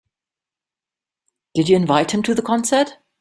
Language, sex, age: English, female, 40-49